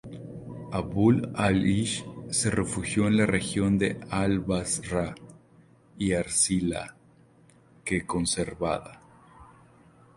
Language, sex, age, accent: Spanish, male, 30-39, México